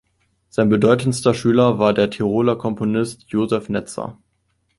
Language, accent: German, Deutschland Deutsch